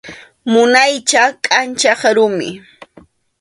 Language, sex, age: Arequipa-La Unión Quechua, female, 30-39